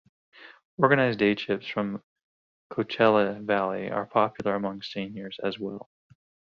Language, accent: English, United States English